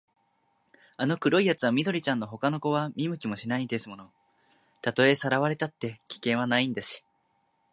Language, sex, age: Japanese, male, 19-29